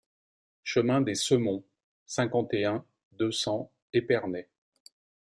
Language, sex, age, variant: French, male, 50-59, Français de métropole